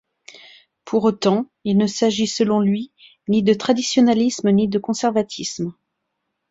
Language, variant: French, Français de métropole